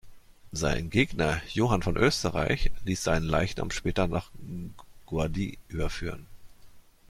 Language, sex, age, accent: German, male, 50-59, Deutschland Deutsch